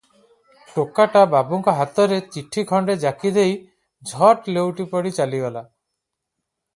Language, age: Odia, 40-49